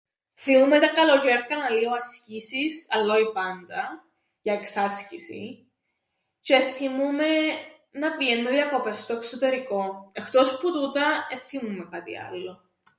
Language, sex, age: Greek, female, 19-29